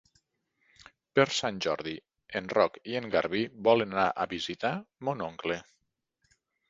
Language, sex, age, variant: Catalan, male, 40-49, Nord-Occidental